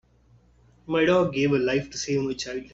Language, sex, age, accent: English, male, 19-29, India and South Asia (India, Pakistan, Sri Lanka)